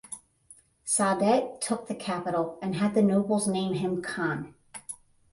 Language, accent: English, United States English